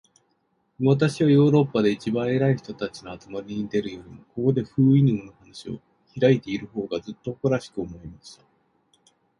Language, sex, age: Japanese, male, 40-49